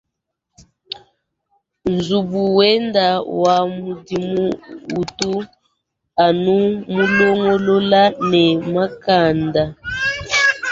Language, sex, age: Luba-Lulua, female, 19-29